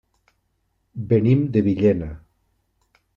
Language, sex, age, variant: Catalan, male, 40-49, Nord-Occidental